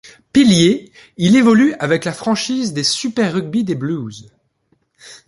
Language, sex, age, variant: French, male, 19-29, Français de métropole